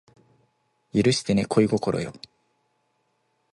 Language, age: Japanese, 19-29